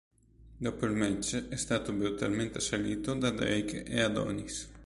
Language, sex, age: Italian, male, 19-29